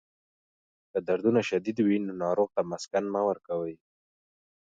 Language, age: Pashto, 19-29